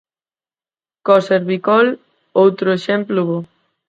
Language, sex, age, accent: Galician, female, under 19, Central (gheada); Normativo (estándar)